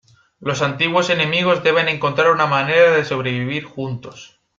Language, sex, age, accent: Spanish, male, 19-29, España: Centro-Sur peninsular (Madrid, Toledo, Castilla-La Mancha)